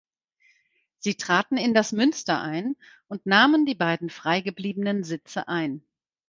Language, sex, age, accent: German, female, 50-59, Deutschland Deutsch